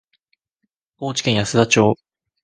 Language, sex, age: Japanese, male, under 19